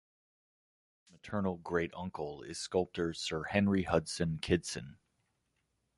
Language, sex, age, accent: English, male, 30-39, United States English